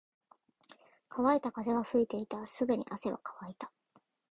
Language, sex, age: Japanese, female, under 19